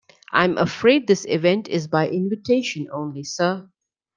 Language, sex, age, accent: English, female, 40-49, India and South Asia (India, Pakistan, Sri Lanka)